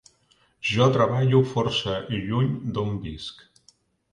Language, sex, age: Catalan, male, 50-59